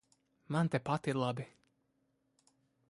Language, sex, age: Latvian, male, 30-39